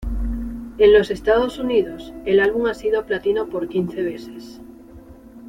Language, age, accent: Spanish, 40-49, España: Norte peninsular (Asturias, Castilla y León, Cantabria, País Vasco, Navarra, Aragón, La Rioja, Guadalajara, Cuenca)